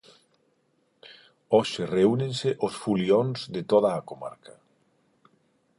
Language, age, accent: Galician, 40-49, Normativo (estándar); Neofalante